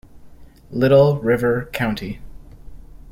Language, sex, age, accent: English, male, 19-29, United States English